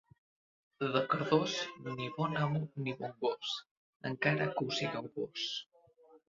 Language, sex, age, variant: Catalan, male, under 19, Central